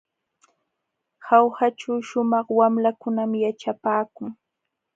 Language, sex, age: Jauja Wanca Quechua, female, 19-29